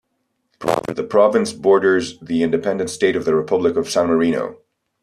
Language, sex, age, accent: English, male, 30-39, United States English